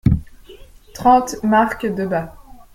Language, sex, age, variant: French, female, 19-29, Français de métropole